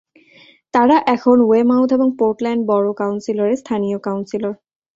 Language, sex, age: Bengali, female, 19-29